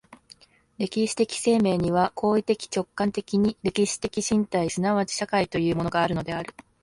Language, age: Japanese, 19-29